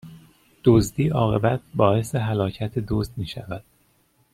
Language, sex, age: Persian, male, 19-29